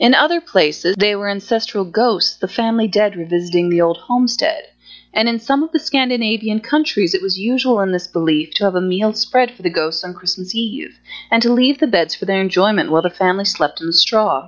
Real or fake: real